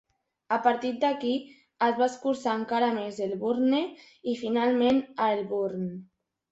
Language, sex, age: Catalan, female, 40-49